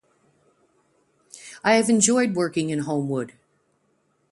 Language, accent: English, United States English